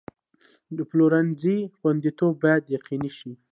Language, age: Pashto, 19-29